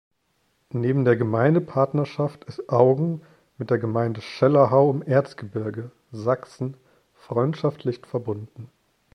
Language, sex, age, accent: German, male, 30-39, Deutschland Deutsch